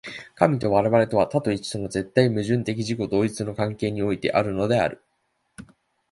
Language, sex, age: Japanese, male, 19-29